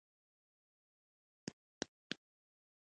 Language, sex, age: Pashto, female, 19-29